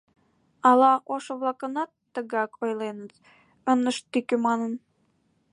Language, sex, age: Mari, female, 19-29